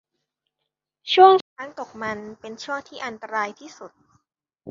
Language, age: Thai, 19-29